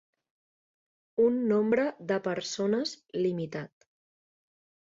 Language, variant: Catalan, Central